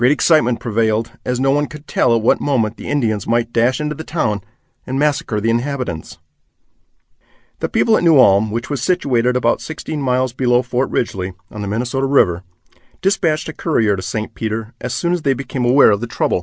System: none